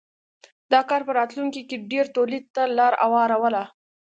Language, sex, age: Pashto, female, 19-29